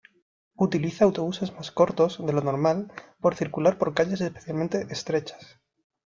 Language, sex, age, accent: Spanish, male, 19-29, España: Sur peninsular (Andalucia, Extremadura, Murcia)